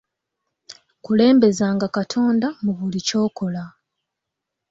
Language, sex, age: Ganda, female, 19-29